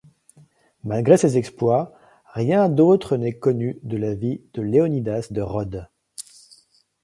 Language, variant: French, Français de métropole